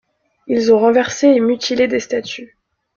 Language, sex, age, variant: French, female, 19-29, Français de métropole